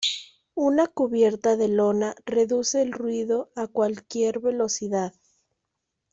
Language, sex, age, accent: Spanish, female, 19-29, México